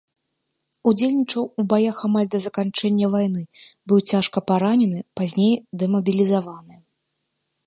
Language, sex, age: Belarusian, female, 30-39